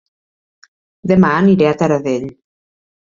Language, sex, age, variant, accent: Catalan, female, 40-49, Nord-Occidental, Tortosí